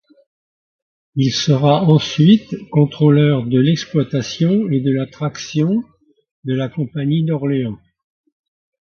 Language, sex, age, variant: French, male, 80-89, Français de métropole